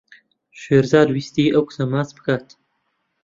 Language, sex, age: Central Kurdish, male, 19-29